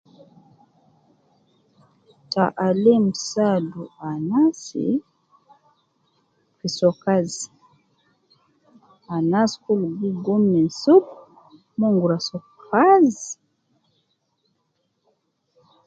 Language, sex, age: Nubi, female, 30-39